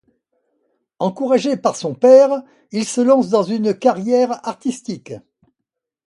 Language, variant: French, Français de métropole